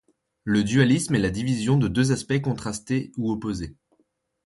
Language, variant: French, Français de métropole